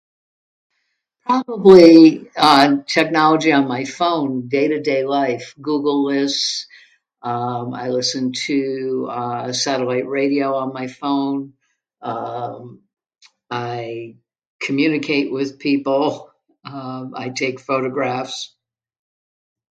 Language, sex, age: English, female, 70-79